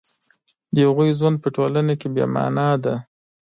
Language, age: Pashto, 19-29